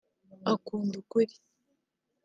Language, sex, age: Kinyarwanda, female, under 19